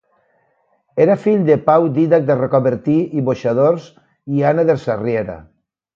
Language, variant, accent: Catalan, Valencià meridional, valencià